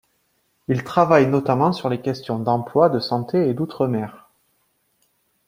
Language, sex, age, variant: French, male, 30-39, Français de métropole